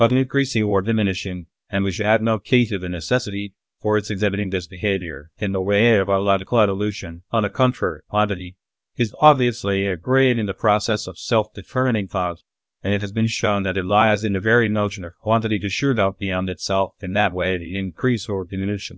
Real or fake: fake